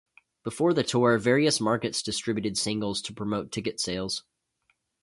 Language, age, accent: English, 19-29, United States English